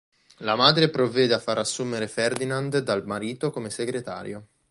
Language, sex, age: Italian, male, 19-29